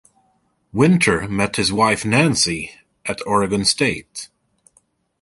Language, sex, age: English, male, 40-49